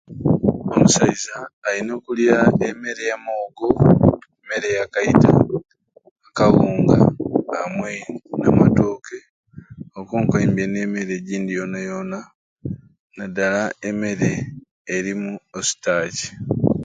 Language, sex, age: Ruuli, male, 30-39